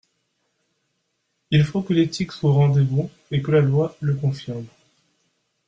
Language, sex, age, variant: French, male, 19-29, Français de métropole